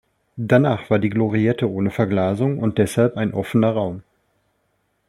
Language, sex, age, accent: German, male, 30-39, Deutschland Deutsch